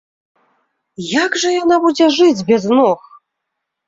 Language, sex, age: Belarusian, female, 30-39